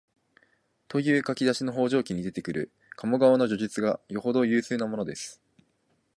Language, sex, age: Japanese, male, 19-29